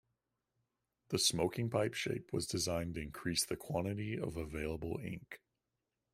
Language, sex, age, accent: English, male, 19-29, United States English